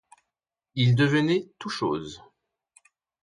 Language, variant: French, Français de métropole